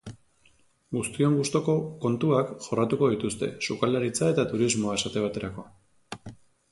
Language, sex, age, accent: Basque, male, 30-39, Erdialdekoa edo Nafarra (Gipuzkoa, Nafarroa)